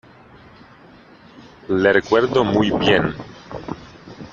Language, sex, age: Spanish, male, 30-39